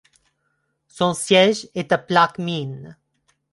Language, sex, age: French, female, 30-39